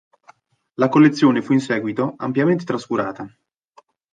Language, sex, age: Italian, male, 19-29